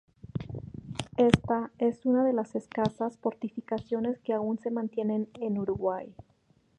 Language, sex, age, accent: Spanish, female, 30-39, México